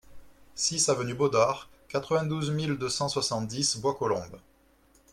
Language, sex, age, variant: French, male, 30-39, Français de métropole